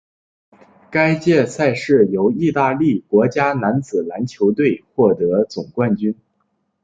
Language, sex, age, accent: Chinese, male, under 19, 出生地：黑龙江省